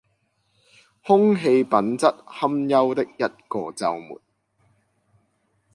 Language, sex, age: Chinese, male, 19-29